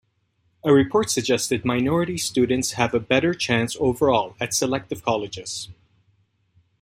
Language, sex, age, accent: English, male, 40-49, Canadian English